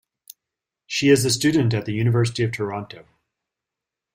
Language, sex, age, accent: English, male, 30-39, United States English